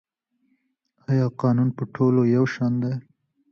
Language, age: Pashto, 19-29